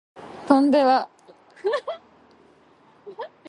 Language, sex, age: English, female, 19-29